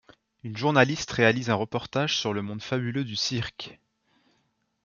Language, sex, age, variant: French, male, 19-29, Français de métropole